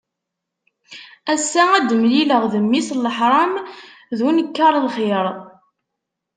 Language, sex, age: Kabyle, female, 19-29